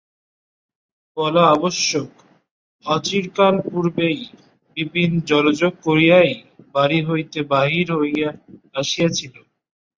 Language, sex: Bengali, male